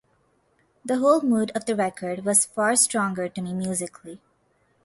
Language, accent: English, United States English; India and South Asia (India, Pakistan, Sri Lanka)